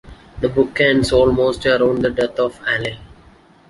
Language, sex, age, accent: English, male, 19-29, India and South Asia (India, Pakistan, Sri Lanka)